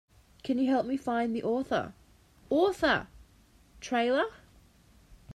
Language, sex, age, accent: English, female, 19-29, Australian English